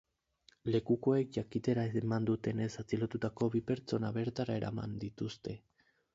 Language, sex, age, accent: Basque, male, 19-29, Mendebalekoa (Araba, Bizkaia, Gipuzkoako mendebaleko herri batzuk)